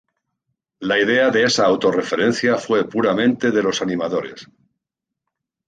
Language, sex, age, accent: Spanish, male, 50-59, España: Centro-Sur peninsular (Madrid, Toledo, Castilla-La Mancha)